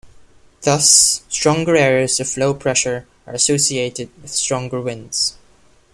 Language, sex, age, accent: English, male, 19-29, Filipino